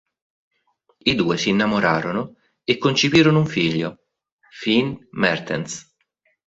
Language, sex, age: Italian, male, 40-49